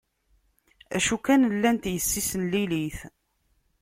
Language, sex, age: Kabyle, female, 30-39